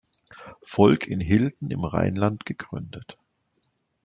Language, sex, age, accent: German, male, 40-49, Deutschland Deutsch